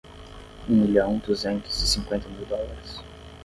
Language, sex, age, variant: Portuguese, male, 19-29, Portuguese (Brasil)